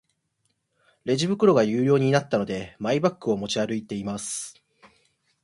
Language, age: Japanese, 19-29